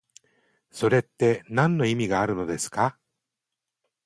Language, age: Japanese, 60-69